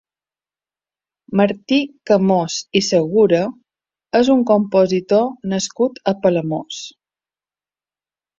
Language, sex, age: Catalan, female, 40-49